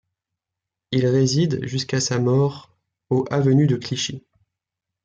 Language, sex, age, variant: French, male, 19-29, Français de métropole